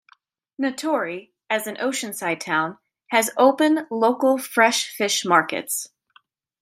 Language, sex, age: English, female, 30-39